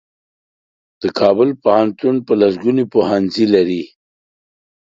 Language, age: Pashto, 50-59